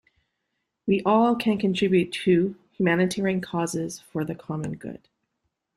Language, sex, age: English, female, 40-49